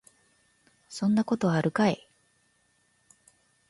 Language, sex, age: Japanese, female, 50-59